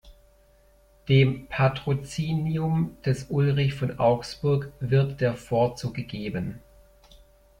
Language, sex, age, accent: German, male, 30-39, Deutschland Deutsch